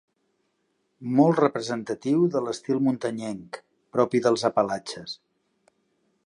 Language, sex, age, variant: Catalan, male, 50-59, Central